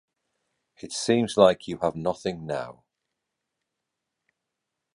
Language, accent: English, England English